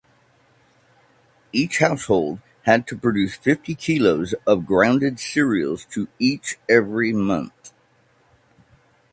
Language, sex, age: English, male, 40-49